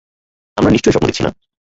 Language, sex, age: Bengali, male, 19-29